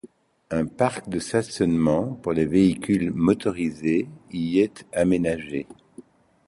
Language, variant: French, Français de métropole